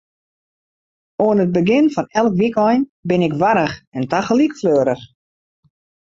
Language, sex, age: Western Frisian, female, 50-59